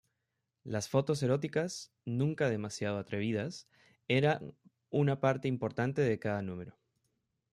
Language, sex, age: Spanish, male, 30-39